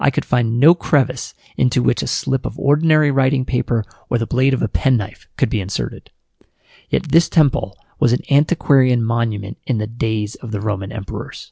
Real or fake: real